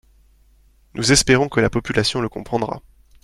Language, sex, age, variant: French, male, 30-39, Français de métropole